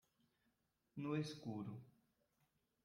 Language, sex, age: Portuguese, male, 19-29